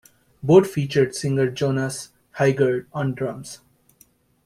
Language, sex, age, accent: English, male, 19-29, United States English